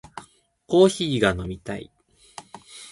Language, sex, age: Japanese, male, 19-29